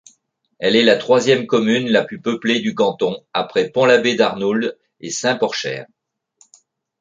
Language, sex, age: French, male, 60-69